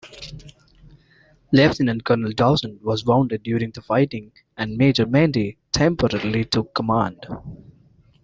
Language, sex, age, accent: English, male, 19-29, India and South Asia (India, Pakistan, Sri Lanka)